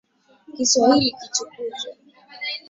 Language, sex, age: Swahili, female, 19-29